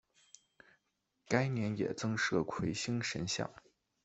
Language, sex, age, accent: Chinese, male, 19-29, 出生地：辽宁省